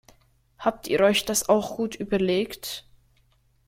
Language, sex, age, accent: German, male, under 19, Schweizerdeutsch